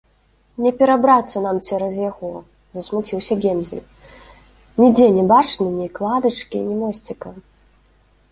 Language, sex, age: Belarusian, female, 19-29